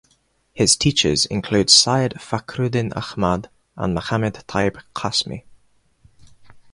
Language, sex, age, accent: English, male, 19-29, England English